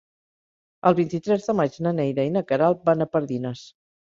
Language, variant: Catalan, Central